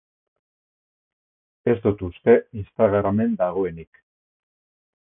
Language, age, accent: Basque, 60-69, Erdialdekoa edo Nafarra (Gipuzkoa, Nafarroa)